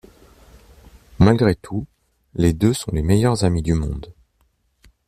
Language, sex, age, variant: French, male, 30-39, Français de métropole